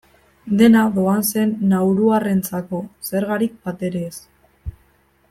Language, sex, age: Basque, female, 19-29